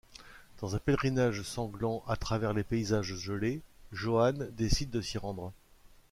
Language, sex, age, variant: French, male, 40-49, Français de métropole